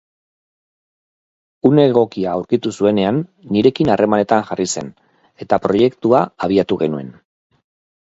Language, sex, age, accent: Basque, male, 50-59, Erdialdekoa edo Nafarra (Gipuzkoa, Nafarroa)